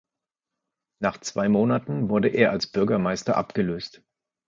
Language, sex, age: German, male, 50-59